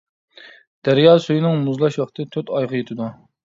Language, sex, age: Uyghur, male, 30-39